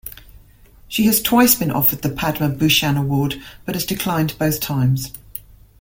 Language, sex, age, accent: English, female, 50-59, England English